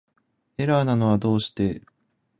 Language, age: Japanese, 19-29